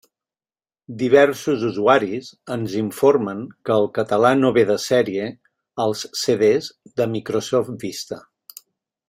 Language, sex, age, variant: Catalan, male, 50-59, Central